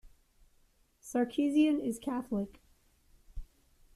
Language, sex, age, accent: English, female, 50-59, Canadian English